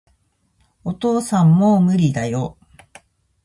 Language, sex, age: Japanese, female, 40-49